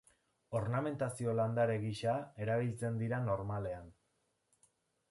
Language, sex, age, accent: Basque, male, 19-29, Erdialdekoa edo Nafarra (Gipuzkoa, Nafarroa)